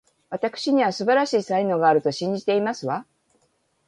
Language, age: Japanese, 50-59